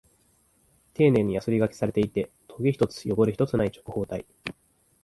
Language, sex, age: Japanese, male, 19-29